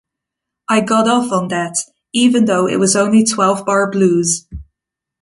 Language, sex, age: English, female, 19-29